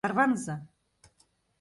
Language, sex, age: Mari, female, 50-59